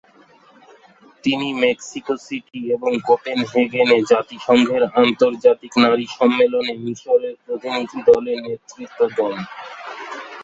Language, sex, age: Bengali, male, 19-29